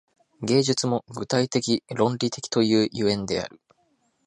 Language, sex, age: Japanese, male, 19-29